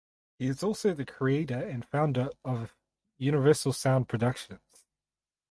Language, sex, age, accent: English, male, 30-39, New Zealand English